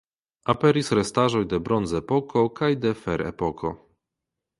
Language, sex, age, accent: Esperanto, male, 30-39, Internacia